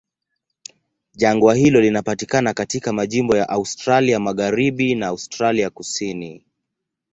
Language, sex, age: Swahili, male, 19-29